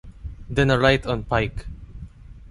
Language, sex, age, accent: English, male, under 19, Filipino